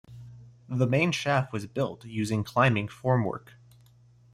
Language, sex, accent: English, male, United States English